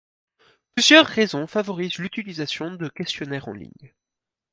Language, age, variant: French, 19-29, Français de métropole